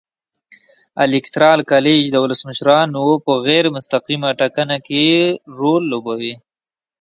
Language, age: Pashto, 19-29